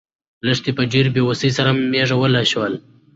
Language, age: Pashto, 19-29